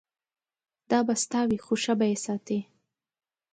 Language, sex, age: Pashto, female, 19-29